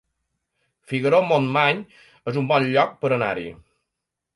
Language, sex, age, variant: Catalan, male, 19-29, Balear